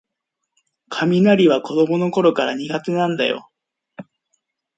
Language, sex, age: Japanese, male, 19-29